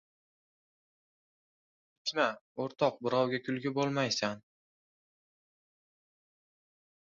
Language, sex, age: Uzbek, male, under 19